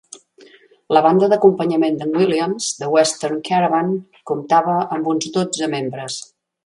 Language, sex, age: Catalan, female, 60-69